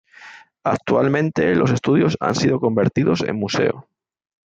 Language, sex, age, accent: Spanish, male, 40-49, España: Sur peninsular (Andalucia, Extremadura, Murcia)